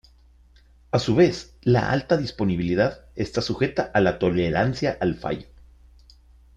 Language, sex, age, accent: Spanish, male, 50-59, México